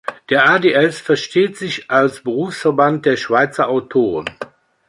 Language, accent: German, Deutschland Deutsch